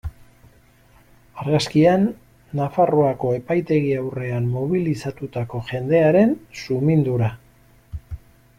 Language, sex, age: Basque, male, 60-69